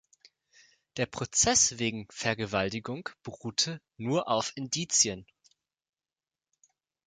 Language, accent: German, Deutschland Deutsch